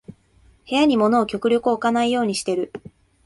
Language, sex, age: Japanese, female, 19-29